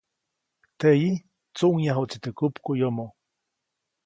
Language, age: Copainalá Zoque, 40-49